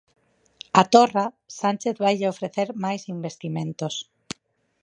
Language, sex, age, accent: Galician, female, 30-39, Normativo (estándar)